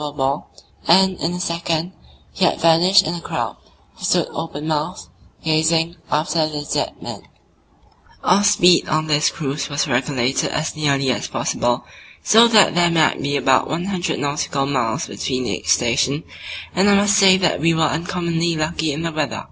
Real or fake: real